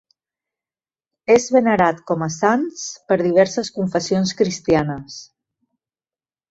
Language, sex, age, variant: Catalan, female, 50-59, Central